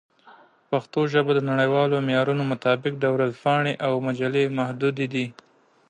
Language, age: Pashto, 19-29